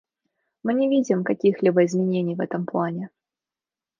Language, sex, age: Russian, female, 19-29